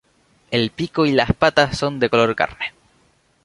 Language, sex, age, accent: Spanish, male, 19-29, España: Islas Canarias